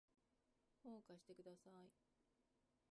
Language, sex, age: Japanese, female, 50-59